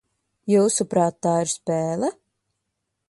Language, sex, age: Latvian, female, 30-39